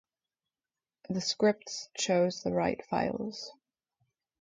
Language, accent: English, England English